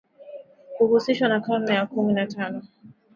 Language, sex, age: Swahili, female, 19-29